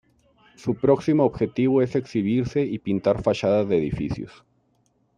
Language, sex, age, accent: Spanish, male, 40-49, México